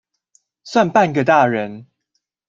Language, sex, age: Chinese, male, 19-29